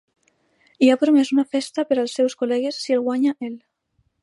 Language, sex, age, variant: Catalan, female, under 19, Alacantí